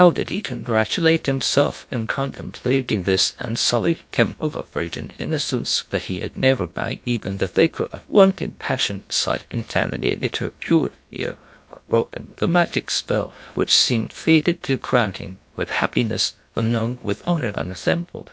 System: TTS, GlowTTS